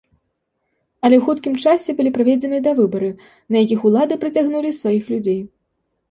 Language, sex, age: Belarusian, female, 19-29